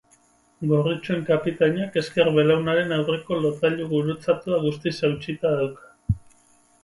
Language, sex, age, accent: Basque, male, 30-39, Mendebalekoa (Araba, Bizkaia, Gipuzkoako mendebaleko herri batzuk)